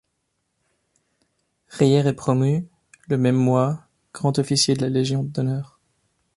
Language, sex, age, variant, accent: French, male, 30-39, Français d'Europe, Français de Suisse